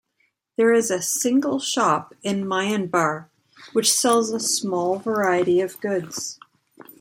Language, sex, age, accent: English, female, 30-39, Canadian English